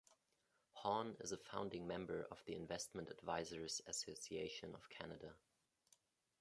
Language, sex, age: English, male, 30-39